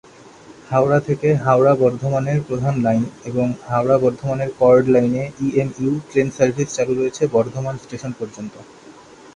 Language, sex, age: Bengali, male, 19-29